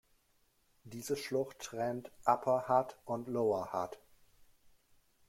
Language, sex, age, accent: German, male, 40-49, Deutschland Deutsch